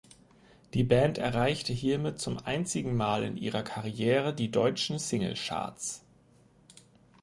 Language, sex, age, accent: German, male, 19-29, Deutschland Deutsch